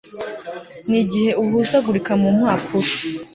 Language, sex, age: Kinyarwanda, female, 19-29